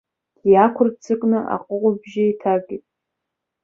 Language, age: Abkhazian, under 19